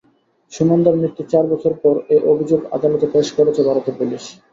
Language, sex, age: Bengali, male, 19-29